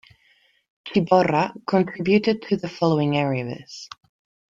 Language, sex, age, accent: English, female, 30-39, England English